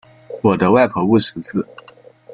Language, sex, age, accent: Chinese, male, under 19, 出生地：浙江省